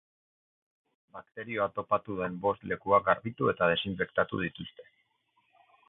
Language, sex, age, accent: Basque, male, 40-49, Erdialdekoa edo Nafarra (Gipuzkoa, Nafarroa)